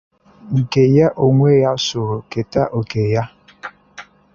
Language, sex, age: Igbo, male, 30-39